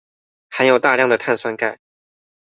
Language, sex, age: Chinese, male, 19-29